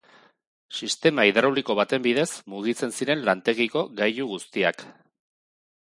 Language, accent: Basque, Erdialdekoa edo Nafarra (Gipuzkoa, Nafarroa)